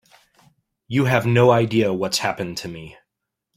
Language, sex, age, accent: English, male, 30-39, United States English